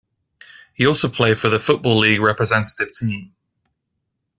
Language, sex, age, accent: English, male, 19-29, England English